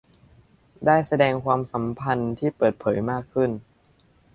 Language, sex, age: Thai, male, under 19